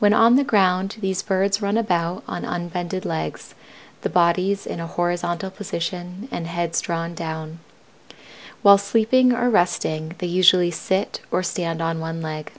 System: none